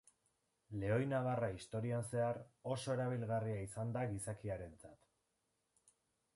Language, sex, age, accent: Basque, male, 19-29, Erdialdekoa edo Nafarra (Gipuzkoa, Nafarroa)